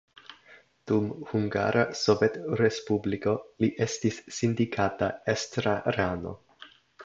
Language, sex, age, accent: Esperanto, male, 19-29, Internacia